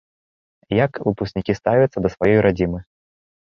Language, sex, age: Belarusian, male, 19-29